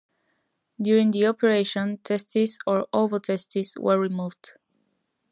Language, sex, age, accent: English, female, 19-29, United States English